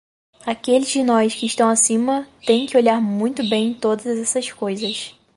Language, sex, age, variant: Portuguese, female, 19-29, Portuguese (Brasil)